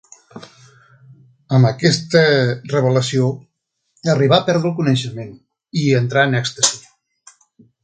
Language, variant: Catalan, Central